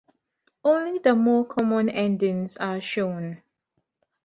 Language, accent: English, Southern African (South Africa, Zimbabwe, Namibia)